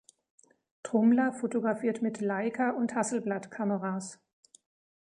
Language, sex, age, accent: German, female, 60-69, Deutschland Deutsch